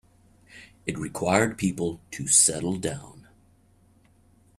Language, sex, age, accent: English, male, 40-49, United States English